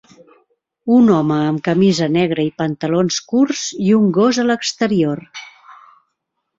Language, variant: Catalan, Central